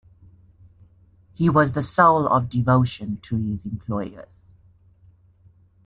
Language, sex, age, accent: English, male, 19-29, Southern African (South Africa, Zimbabwe, Namibia)